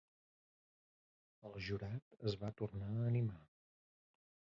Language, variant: Catalan, Central